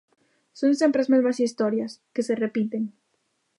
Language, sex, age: Galician, female, 19-29